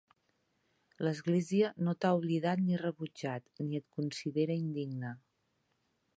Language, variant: Catalan, Central